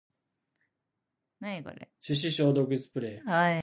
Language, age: Japanese, 19-29